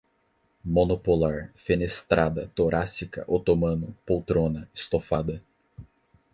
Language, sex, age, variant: Portuguese, male, 19-29, Portuguese (Brasil)